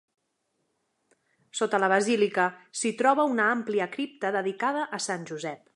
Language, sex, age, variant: Catalan, female, 30-39, Central